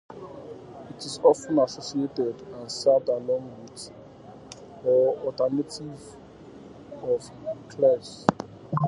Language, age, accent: English, 30-39, England English